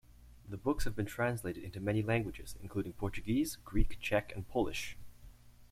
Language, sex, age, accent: English, male, under 19, Canadian English